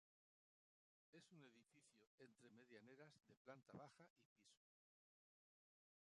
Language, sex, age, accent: Spanish, male, 70-79, España: Centro-Sur peninsular (Madrid, Toledo, Castilla-La Mancha)